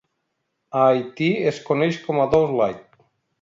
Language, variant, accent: Catalan, Nord-Occidental, nord-occidental